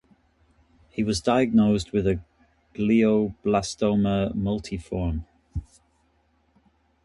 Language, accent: English, England English